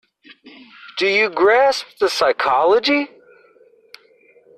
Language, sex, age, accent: English, male, 30-39, United States English